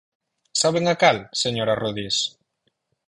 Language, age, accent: Galician, 30-39, Normativo (estándar)